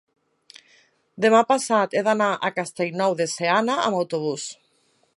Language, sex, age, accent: Catalan, female, 30-39, valencià